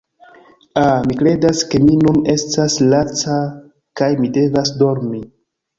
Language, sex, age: Esperanto, male, 19-29